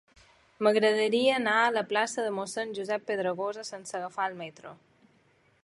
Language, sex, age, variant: Catalan, female, 19-29, Balear